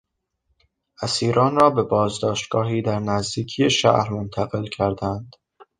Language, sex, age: Persian, male, under 19